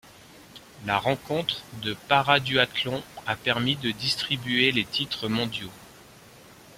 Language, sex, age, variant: French, male, 50-59, Français de métropole